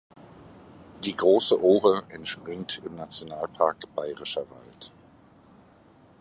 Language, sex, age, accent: German, male, 50-59, Deutschland Deutsch